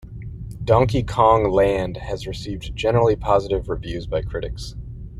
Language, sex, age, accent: English, male, 30-39, United States English